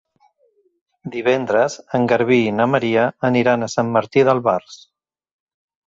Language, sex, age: Catalan, male, 30-39